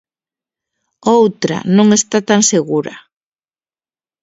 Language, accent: Galician, Normativo (estándar)